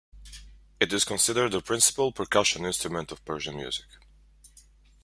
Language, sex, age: English, male, 19-29